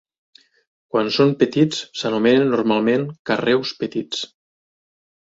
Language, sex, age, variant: Catalan, male, 40-49, Nord-Occidental